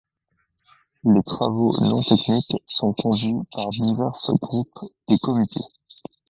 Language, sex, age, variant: French, male, 19-29, Français de métropole